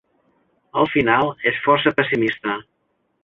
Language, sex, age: Catalan, male, 60-69